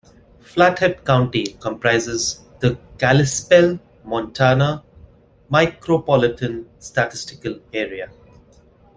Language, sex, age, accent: English, male, 30-39, India and South Asia (India, Pakistan, Sri Lanka)